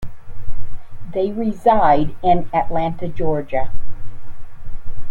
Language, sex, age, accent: English, female, 70-79, United States English